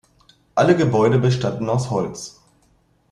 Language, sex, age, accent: German, male, 30-39, Deutschland Deutsch